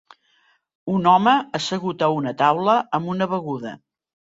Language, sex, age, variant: Catalan, female, 60-69, Central